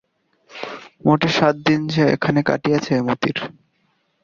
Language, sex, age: Bengali, male, 19-29